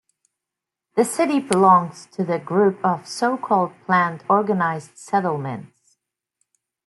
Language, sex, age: English, female, 40-49